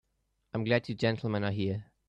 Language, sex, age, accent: English, male, under 19, England English